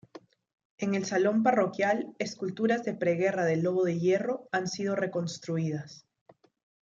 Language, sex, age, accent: Spanish, female, 19-29, Andino-Pacífico: Colombia, Perú, Ecuador, oeste de Bolivia y Venezuela andina